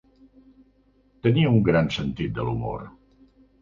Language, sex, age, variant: Catalan, male, 60-69, Central